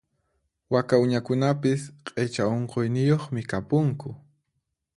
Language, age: Puno Quechua, 30-39